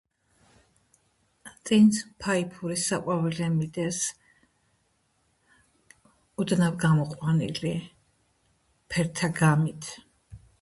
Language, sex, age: Georgian, female, 60-69